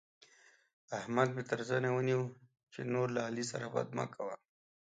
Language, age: Pashto, 30-39